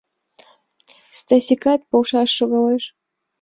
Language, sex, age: Mari, female, under 19